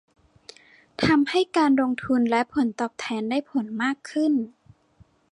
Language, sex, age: Thai, female, 19-29